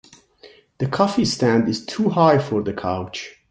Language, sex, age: English, male, 50-59